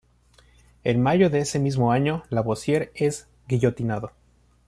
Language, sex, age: Spanish, male, 19-29